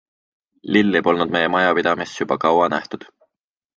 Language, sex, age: Estonian, male, 19-29